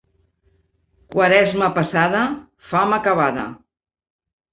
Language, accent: Catalan, Barceloní